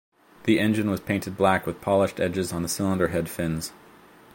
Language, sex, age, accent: English, male, 30-39, United States English